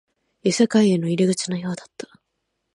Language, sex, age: Japanese, female, 19-29